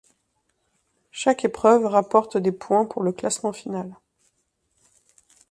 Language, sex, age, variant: French, female, 30-39, Français de métropole